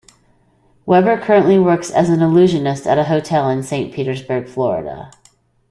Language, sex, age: English, female, 50-59